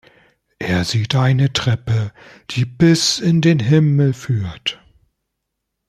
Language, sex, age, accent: German, male, 40-49, Deutschland Deutsch